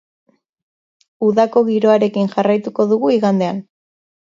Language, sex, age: Basque, female, 30-39